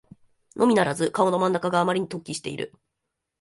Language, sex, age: Japanese, female, 19-29